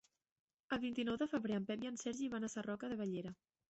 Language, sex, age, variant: Catalan, female, 19-29, Central